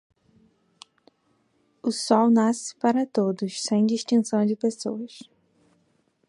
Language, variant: Portuguese, Portuguese (Brasil)